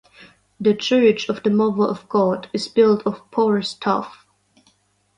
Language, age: English, 19-29